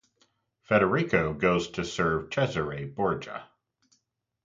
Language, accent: English, United States English